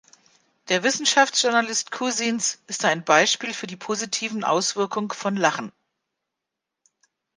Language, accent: German, Deutschland Deutsch